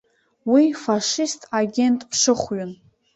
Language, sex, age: Abkhazian, female, under 19